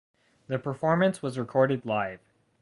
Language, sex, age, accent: English, male, under 19, United States English